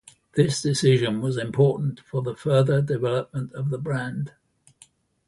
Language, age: English, 80-89